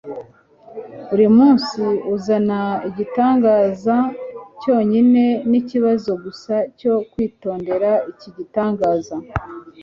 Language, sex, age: Kinyarwanda, female, 50-59